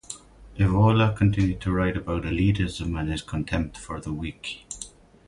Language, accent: English, Irish English